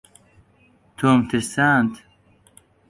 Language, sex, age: Central Kurdish, male, 19-29